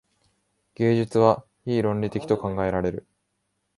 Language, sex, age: Japanese, male, 19-29